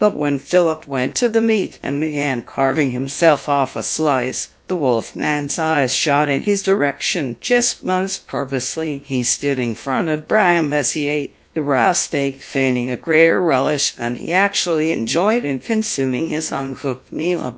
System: TTS, GlowTTS